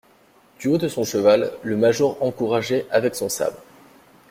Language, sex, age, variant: French, male, 19-29, Français de métropole